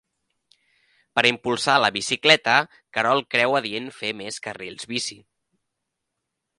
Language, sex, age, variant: Catalan, male, 19-29, Central